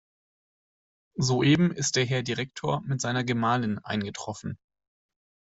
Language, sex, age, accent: German, male, 19-29, Deutschland Deutsch